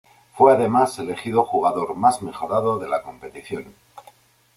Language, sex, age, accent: Spanish, male, 40-49, España: Norte peninsular (Asturias, Castilla y León, Cantabria, País Vasco, Navarra, Aragón, La Rioja, Guadalajara, Cuenca)